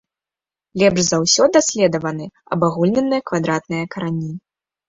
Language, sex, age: Belarusian, female, under 19